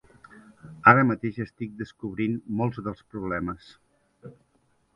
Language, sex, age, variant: Catalan, male, 50-59, Central